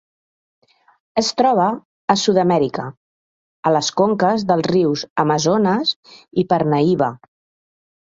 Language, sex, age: Catalan, female, 40-49